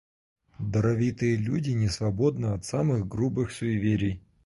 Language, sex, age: Russian, male, 30-39